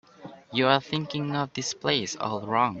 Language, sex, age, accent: English, male, 19-29, Filipino